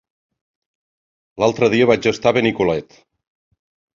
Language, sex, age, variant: Catalan, male, 50-59, Central